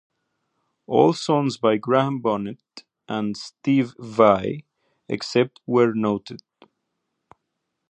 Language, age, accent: English, 30-39, United States English